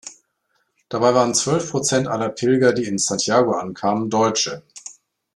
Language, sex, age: German, male, 50-59